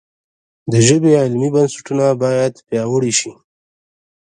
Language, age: Pashto, 19-29